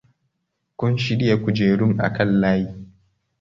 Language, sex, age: Hausa, male, 19-29